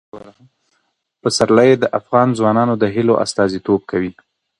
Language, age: Pashto, 19-29